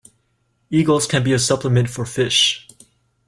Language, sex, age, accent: English, male, 19-29, United States English